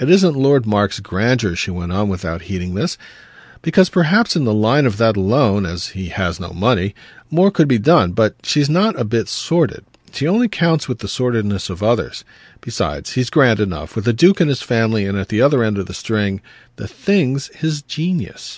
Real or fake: real